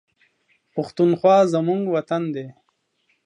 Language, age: Pashto, 19-29